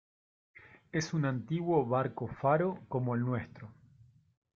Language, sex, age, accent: Spanish, male, 30-39, Rioplatense: Argentina, Uruguay, este de Bolivia, Paraguay